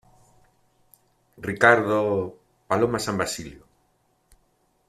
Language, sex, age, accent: Spanish, male, 50-59, España: Norte peninsular (Asturias, Castilla y León, Cantabria, País Vasco, Navarra, Aragón, La Rioja, Guadalajara, Cuenca)